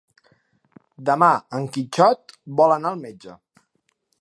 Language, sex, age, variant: Catalan, male, 30-39, Central